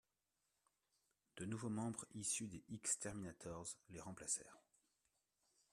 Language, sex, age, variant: French, male, 30-39, Français de métropole